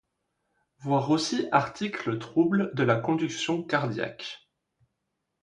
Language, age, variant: French, 19-29, Français de métropole